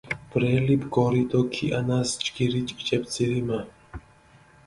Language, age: Mingrelian, 30-39